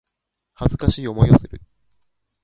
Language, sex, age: Japanese, male, 30-39